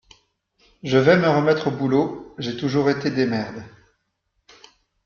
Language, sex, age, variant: French, male, 40-49, Français de métropole